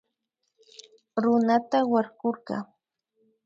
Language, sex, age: Imbabura Highland Quichua, female, 19-29